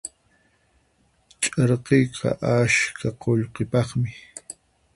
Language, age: Puno Quechua, 19-29